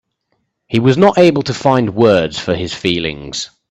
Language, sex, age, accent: English, male, 30-39, England English